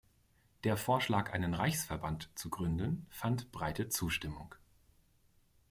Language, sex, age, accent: German, male, 40-49, Deutschland Deutsch